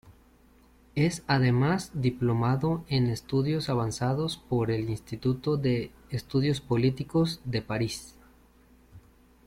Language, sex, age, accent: Spanish, female, 50-59, México